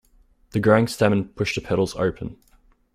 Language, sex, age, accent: English, male, 19-29, Australian English